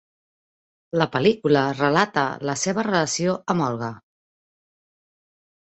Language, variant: Catalan, Central